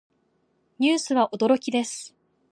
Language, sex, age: Japanese, female, 19-29